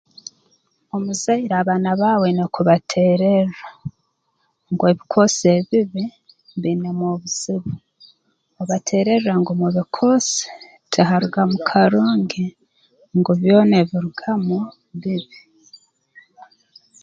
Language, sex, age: Tooro, female, 40-49